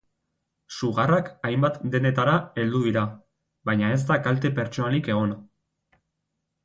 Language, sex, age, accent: Basque, male, 19-29, Erdialdekoa edo Nafarra (Gipuzkoa, Nafarroa)